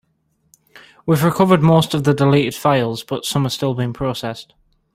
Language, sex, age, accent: English, male, 19-29, England English